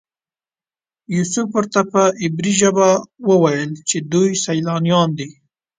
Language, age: Pashto, 19-29